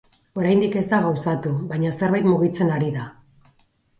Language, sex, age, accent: Basque, female, 40-49, Erdialdekoa edo Nafarra (Gipuzkoa, Nafarroa)